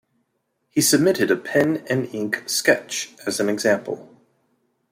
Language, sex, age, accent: English, male, 40-49, United States English